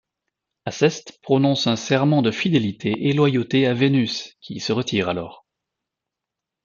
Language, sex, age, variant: French, male, 30-39, Français de métropole